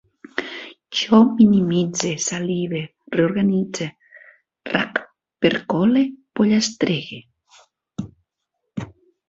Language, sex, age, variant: Catalan, female, 60-69, Central